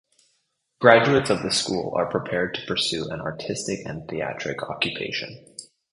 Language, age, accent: English, 30-39, Canadian English